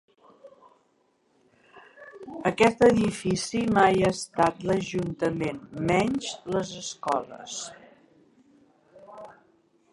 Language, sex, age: Catalan, female, 70-79